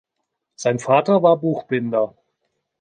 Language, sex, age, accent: German, male, 40-49, Deutschland Deutsch